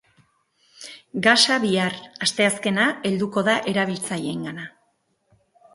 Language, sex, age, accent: Basque, female, 40-49, Erdialdekoa edo Nafarra (Gipuzkoa, Nafarroa)